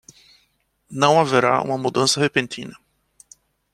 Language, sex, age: Portuguese, male, 40-49